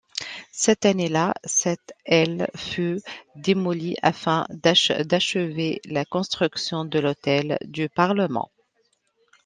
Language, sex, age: French, female, 40-49